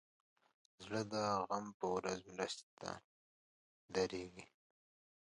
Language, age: Pashto, 19-29